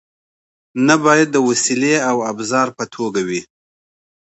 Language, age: Pashto, 40-49